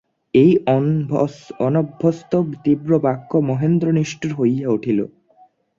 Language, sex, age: Bengali, male, under 19